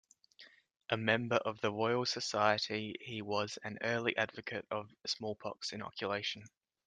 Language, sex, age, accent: English, male, 19-29, Australian English